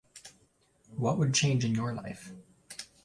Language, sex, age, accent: English, male, 19-29, United States English